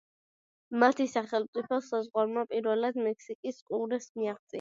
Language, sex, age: Georgian, female, under 19